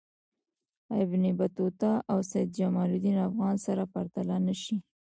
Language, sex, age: Pashto, female, 19-29